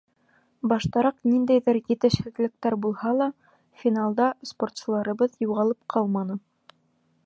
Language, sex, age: Bashkir, female, 19-29